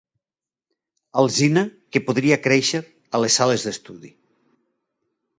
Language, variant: Catalan, Tortosí